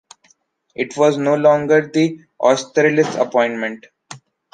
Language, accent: English, India and South Asia (India, Pakistan, Sri Lanka)